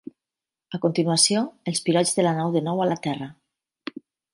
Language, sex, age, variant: Catalan, female, 40-49, Nord-Occidental